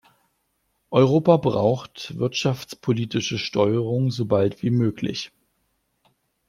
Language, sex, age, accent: German, male, 40-49, Deutschland Deutsch